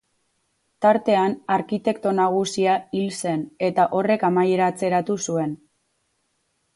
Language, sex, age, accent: Basque, female, 19-29, Mendebalekoa (Araba, Bizkaia, Gipuzkoako mendebaleko herri batzuk)